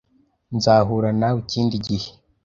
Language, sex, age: Kinyarwanda, male, under 19